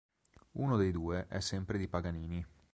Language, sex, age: Italian, male, 19-29